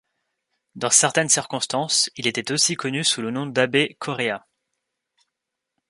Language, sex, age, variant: French, male, 19-29, Français de métropole